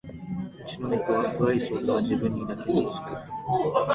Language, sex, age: Japanese, male, 19-29